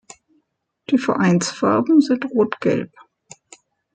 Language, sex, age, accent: German, female, 60-69, Deutschland Deutsch